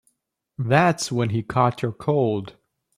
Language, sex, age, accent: English, male, 19-29, United States English